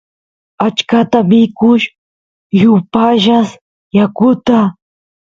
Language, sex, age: Santiago del Estero Quichua, female, 19-29